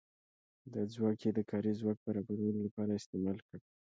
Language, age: Pashto, 19-29